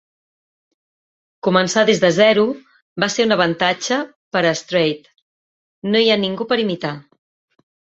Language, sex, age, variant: Catalan, female, 40-49, Central